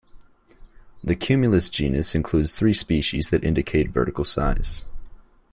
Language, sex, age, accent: English, male, under 19, United States English